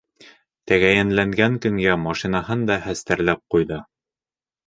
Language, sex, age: Bashkir, male, under 19